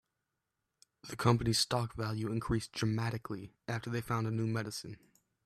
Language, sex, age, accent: English, male, under 19, United States English